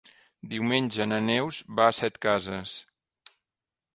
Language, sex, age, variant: Catalan, male, 40-49, Central